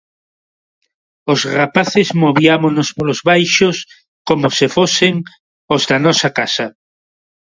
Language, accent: Galician, Neofalante